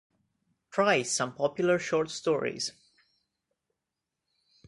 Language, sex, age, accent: English, male, 30-39, England English